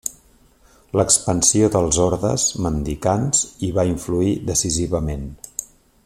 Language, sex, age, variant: Catalan, male, 40-49, Central